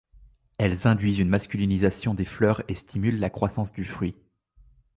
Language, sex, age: French, male, 19-29